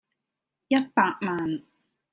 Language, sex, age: Cantonese, female, 19-29